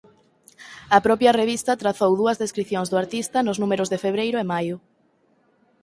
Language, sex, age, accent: Galician, female, 19-29, Central (sen gheada)